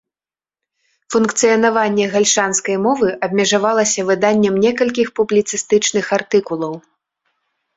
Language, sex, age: Belarusian, female, 19-29